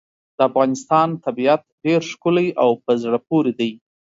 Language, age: Pashto, 30-39